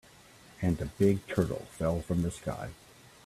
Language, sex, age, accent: English, male, 40-49, United States English